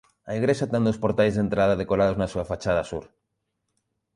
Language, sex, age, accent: Galician, male, 30-39, Normativo (estándar)